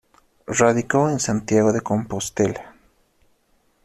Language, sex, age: Spanish, male, 19-29